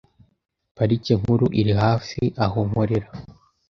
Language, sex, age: Kinyarwanda, male, under 19